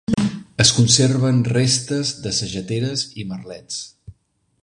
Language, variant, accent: Catalan, Central, central